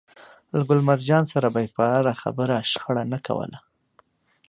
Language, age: Pashto, 30-39